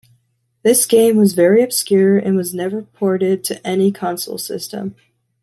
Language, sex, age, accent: English, female, 19-29, United States English